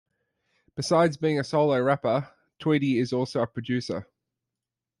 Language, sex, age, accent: English, male, 19-29, Australian English